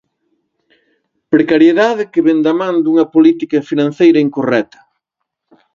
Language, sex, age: Galician, male, 40-49